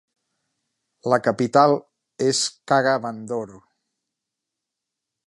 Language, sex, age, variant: Catalan, male, 50-59, Central